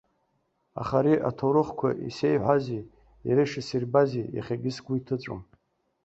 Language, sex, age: Abkhazian, male, 40-49